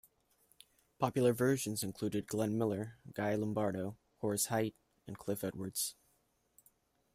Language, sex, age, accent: English, male, 19-29, United States English